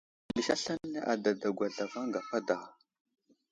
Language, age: Wuzlam, 19-29